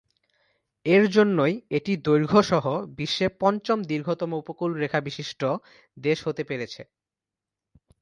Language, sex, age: Bengali, male, 19-29